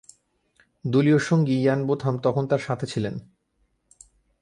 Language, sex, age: Bengali, male, 19-29